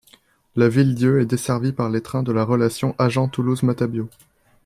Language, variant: French, Français de métropole